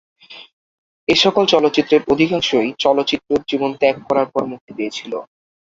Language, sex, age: Bengali, male, under 19